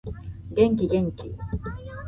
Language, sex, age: Japanese, female, 19-29